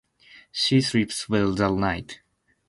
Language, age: English, 19-29